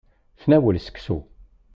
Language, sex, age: Kabyle, male, 40-49